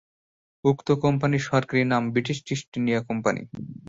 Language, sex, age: Bengali, male, 19-29